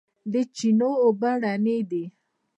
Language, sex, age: Pashto, female, 30-39